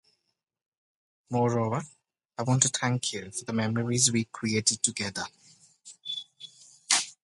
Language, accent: English, India and South Asia (India, Pakistan, Sri Lanka)